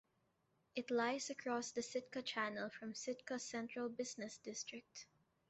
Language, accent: English, Filipino